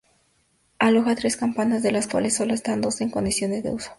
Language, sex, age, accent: Spanish, female, under 19, México